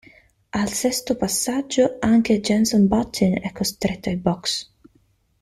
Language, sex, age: Italian, female, 19-29